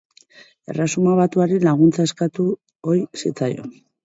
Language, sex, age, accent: Basque, female, 40-49, Mendebalekoa (Araba, Bizkaia, Gipuzkoako mendebaleko herri batzuk)